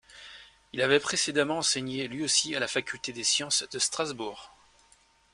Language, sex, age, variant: French, male, 30-39, Français de métropole